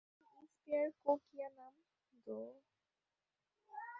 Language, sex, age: Bengali, male, under 19